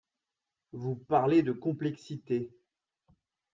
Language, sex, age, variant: French, male, 30-39, Français de métropole